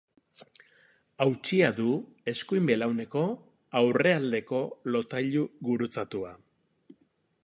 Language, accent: Basque, Erdialdekoa edo Nafarra (Gipuzkoa, Nafarroa)